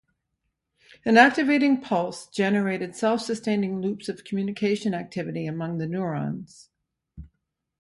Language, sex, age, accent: English, female, 60-69, United States English